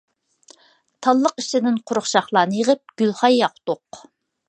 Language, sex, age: Uyghur, female, 40-49